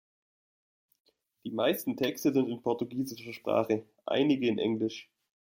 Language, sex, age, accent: German, male, 19-29, Deutschland Deutsch